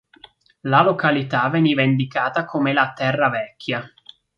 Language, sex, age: Italian, male, 19-29